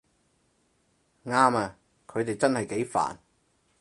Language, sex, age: Cantonese, male, 30-39